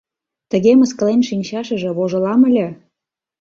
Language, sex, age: Mari, female, 40-49